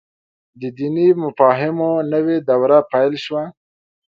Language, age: Pashto, 19-29